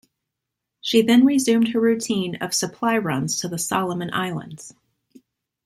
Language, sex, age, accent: English, female, 30-39, United States English